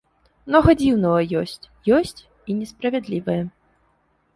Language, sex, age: Belarusian, female, 19-29